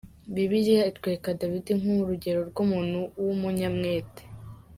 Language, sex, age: Kinyarwanda, female, under 19